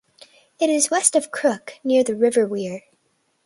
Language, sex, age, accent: English, female, under 19, United States English